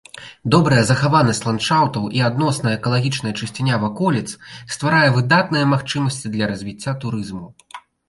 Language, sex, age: Belarusian, male, 19-29